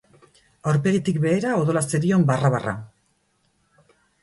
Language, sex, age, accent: Basque, female, 40-49, Erdialdekoa edo Nafarra (Gipuzkoa, Nafarroa)